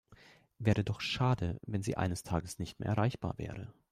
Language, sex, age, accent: German, male, 19-29, Deutschland Deutsch